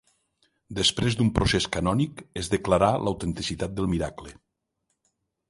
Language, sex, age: Catalan, male, 60-69